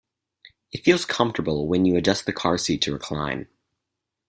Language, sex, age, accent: English, male, under 19, United States English